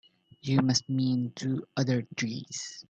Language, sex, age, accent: English, male, 19-29, Filipino